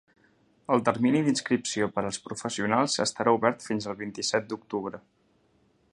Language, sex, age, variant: Catalan, male, under 19, Central